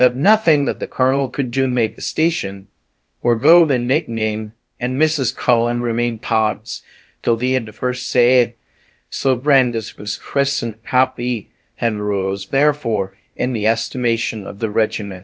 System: TTS, VITS